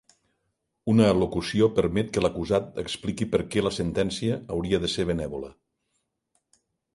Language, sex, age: Catalan, male, 60-69